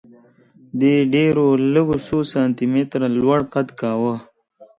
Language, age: Pashto, 19-29